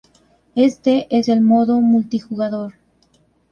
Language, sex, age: Spanish, female, 19-29